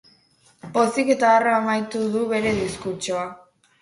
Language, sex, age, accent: Basque, female, under 19, Mendebalekoa (Araba, Bizkaia, Gipuzkoako mendebaleko herri batzuk)